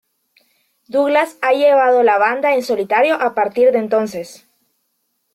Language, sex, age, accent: Spanish, female, 19-29, América central